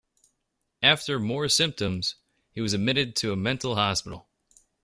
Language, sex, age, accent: English, male, 19-29, United States English